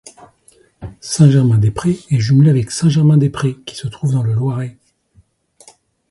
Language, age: French, 40-49